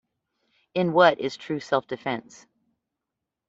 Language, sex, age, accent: English, female, 50-59, United States English